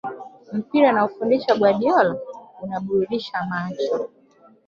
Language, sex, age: Swahili, female, 19-29